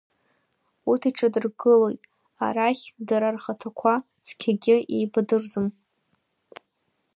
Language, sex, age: Abkhazian, female, under 19